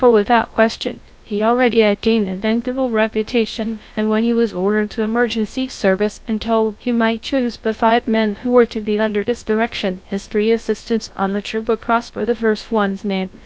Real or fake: fake